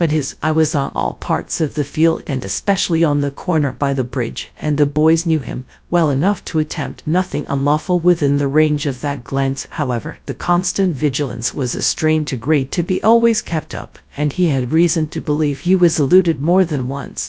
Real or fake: fake